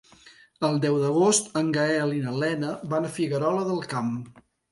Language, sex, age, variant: Catalan, male, 50-59, Central